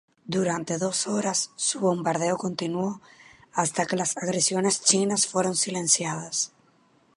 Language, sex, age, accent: Spanish, female, 30-39, Caribe: Cuba, Venezuela, Puerto Rico, República Dominicana, Panamá, Colombia caribeña, México caribeño, Costa del golfo de México